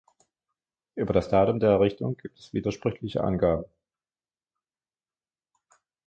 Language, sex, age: German, male, 50-59